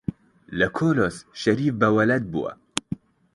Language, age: Central Kurdish, under 19